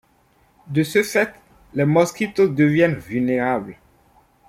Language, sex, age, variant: French, male, 30-39, Français d'Afrique subsaharienne et des îles africaines